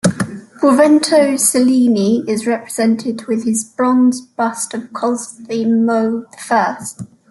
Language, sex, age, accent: English, female, 19-29, England English